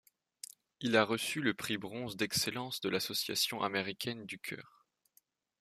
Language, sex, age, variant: French, male, under 19, Français de métropole